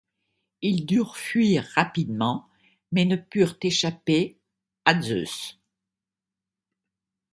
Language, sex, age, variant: French, female, 70-79, Français de métropole